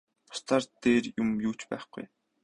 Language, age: Mongolian, 19-29